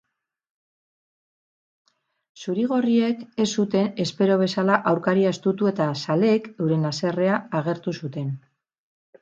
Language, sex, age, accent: Basque, female, 50-59, Mendebalekoa (Araba, Bizkaia, Gipuzkoako mendebaleko herri batzuk)